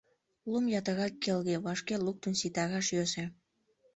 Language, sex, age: Mari, female, under 19